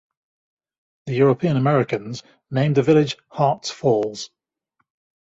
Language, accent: English, England English